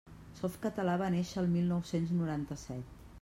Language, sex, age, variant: Catalan, female, 40-49, Central